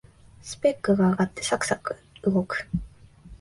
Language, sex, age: Japanese, female, 19-29